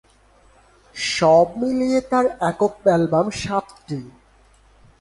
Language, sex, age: Bengali, male, 19-29